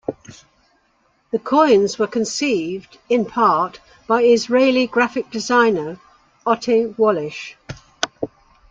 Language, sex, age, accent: English, female, 70-79, England English